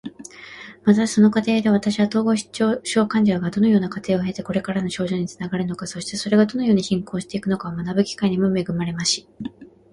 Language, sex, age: Japanese, female, 19-29